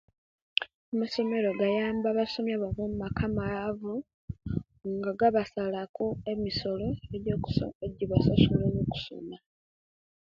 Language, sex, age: Kenyi, female, 19-29